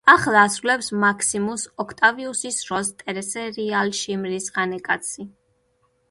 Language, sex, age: Georgian, female, 19-29